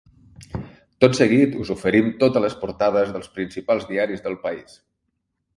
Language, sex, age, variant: Catalan, male, 50-59, Central